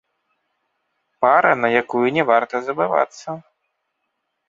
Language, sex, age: Belarusian, male, 30-39